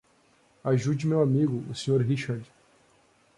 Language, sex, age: Portuguese, male, 19-29